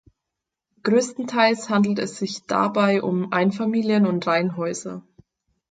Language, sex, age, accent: German, female, 19-29, Deutschland Deutsch